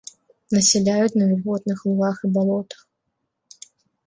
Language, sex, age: Belarusian, female, 19-29